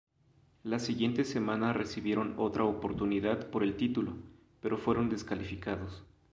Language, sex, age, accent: Spanish, male, 30-39, México